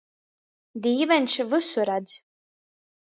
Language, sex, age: Latgalian, female, 19-29